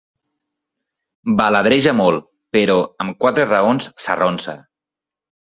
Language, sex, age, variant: Catalan, male, 40-49, Nord-Occidental